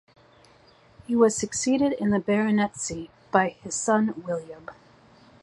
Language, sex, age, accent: English, female, 40-49, United States English